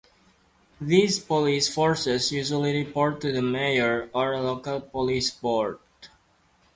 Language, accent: English, Malaysian English